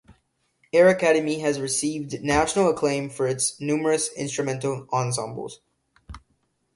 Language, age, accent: English, under 19, United States English